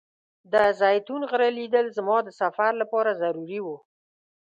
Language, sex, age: Pashto, female, 50-59